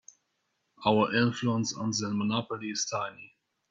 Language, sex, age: English, male, 19-29